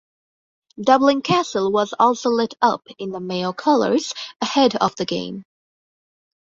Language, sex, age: English, female, 19-29